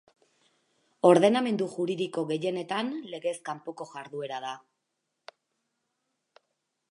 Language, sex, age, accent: Basque, female, 40-49, Erdialdekoa edo Nafarra (Gipuzkoa, Nafarroa)